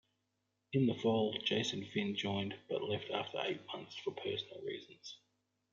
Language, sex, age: English, male, 40-49